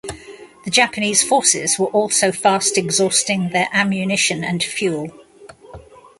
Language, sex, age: English, female, 60-69